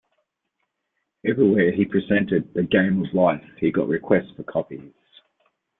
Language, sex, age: English, male, 40-49